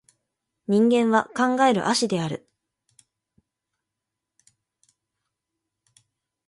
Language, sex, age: Japanese, female, 19-29